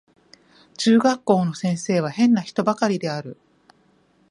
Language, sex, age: Japanese, female, 40-49